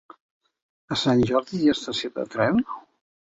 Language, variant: Catalan, Central